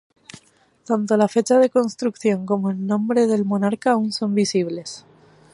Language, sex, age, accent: Spanish, female, 19-29, España: Islas Canarias